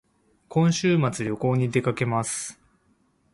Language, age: Japanese, 30-39